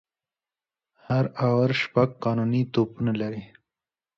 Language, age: Pashto, 19-29